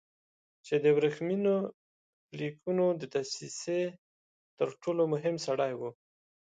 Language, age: Pashto, 30-39